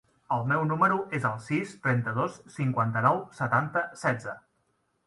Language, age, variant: Catalan, 19-29, Central